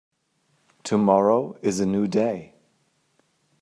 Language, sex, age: English, male, 40-49